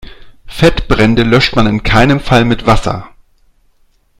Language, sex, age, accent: German, male, 40-49, Deutschland Deutsch